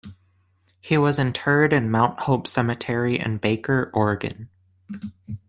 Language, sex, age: English, male, under 19